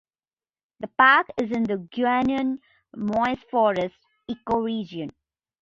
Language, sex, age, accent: English, female, 30-39, India and South Asia (India, Pakistan, Sri Lanka)